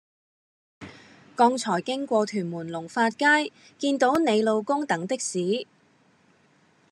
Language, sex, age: Cantonese, female, 30-39